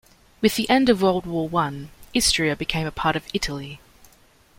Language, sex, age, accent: English, female, 19-29, Australian English